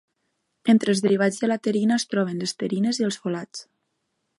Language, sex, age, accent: Catalan, female, 19-29, septentrional; valencià